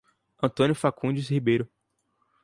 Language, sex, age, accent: Portuguese, male, 19-29, Mineiro